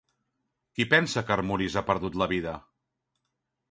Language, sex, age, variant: Catalan, male, 50-59, Central